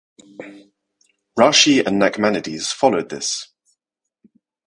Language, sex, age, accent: English, male, 30-39, England English